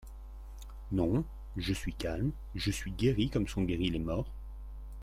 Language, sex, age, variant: French, male, 40-49, Français de métropole